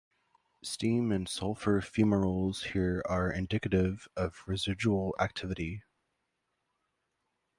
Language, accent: English, United States English